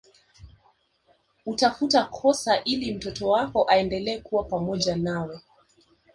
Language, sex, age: Swahili, female, 19-29